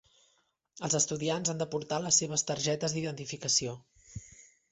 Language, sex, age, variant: Catalan, male, 19-29, Central